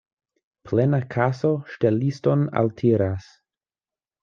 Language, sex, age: Esperanto, male, 19-29